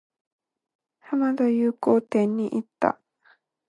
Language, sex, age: Japanese, female, 19-29